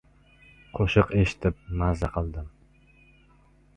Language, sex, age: Uzbek, male, 19-29